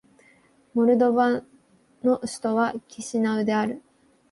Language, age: Japanese, 19-29